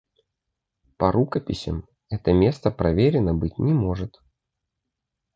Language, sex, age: Russian, male, 30-39